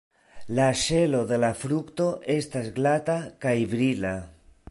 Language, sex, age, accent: Esperanto, male, 40-49, Internacia